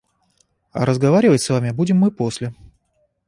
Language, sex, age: Russian, male, 30-39